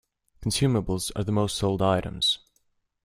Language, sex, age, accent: English, male, 30-39, United States English